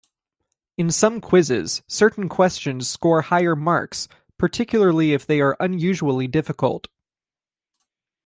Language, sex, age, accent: English, male, 19-29, United States English